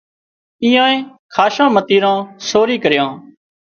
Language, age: Wadiyara Koli, 30-39